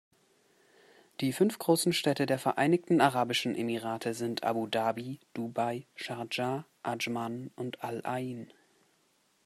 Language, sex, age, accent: German, male, under 19, Deutschland Deutsch